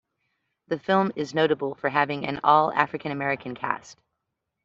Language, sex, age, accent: English, female, 50-59, United States English